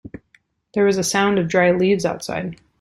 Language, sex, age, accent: English, female, 30-39, United States English